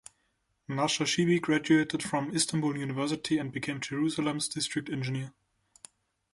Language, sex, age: English, male, 19-29